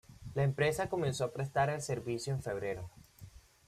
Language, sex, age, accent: Spanish, male, 19-29, Caribe: Cuba, Venezuela, Puerto Rico, República Dominicana, Panamá, Colombia caribeña, México caribeño, Costa del golfo de México